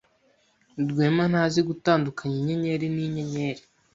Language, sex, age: Kinyarwanda, male, 19-29